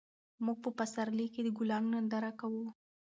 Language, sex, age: Pashto, female, 19-29